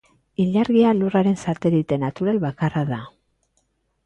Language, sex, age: Basque, female, 40-49